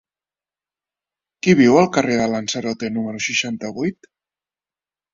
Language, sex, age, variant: Catalan, male, 40-49, Septentrional